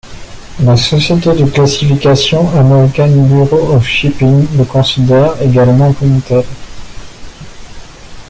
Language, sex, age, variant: French, male, 30-39, Français de métropole